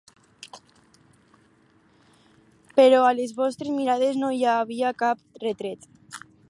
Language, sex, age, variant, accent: Catalan, female, under 19, Alacantí, valencià